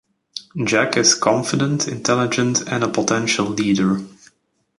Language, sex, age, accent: English, male, 19-29, England English